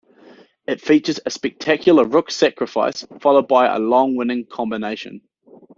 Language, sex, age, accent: English, male, 19-29, New Zealand English